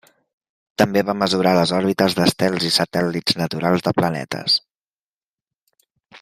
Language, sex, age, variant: Catalan, male, 19-29, Central